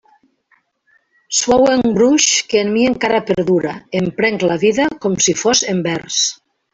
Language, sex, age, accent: Catalan, female, 50-59, valencià